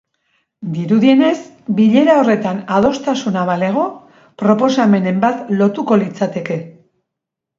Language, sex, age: Basque, female, 60-69